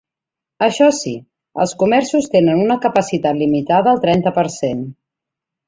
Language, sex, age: Catalan, female, 40-49